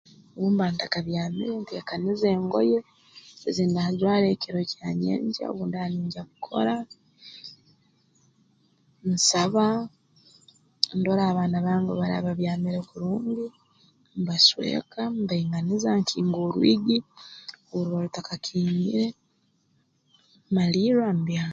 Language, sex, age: Tooro, female, 30-39